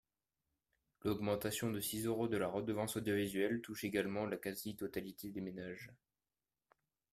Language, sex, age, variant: French, male, 19-29, Français de métropole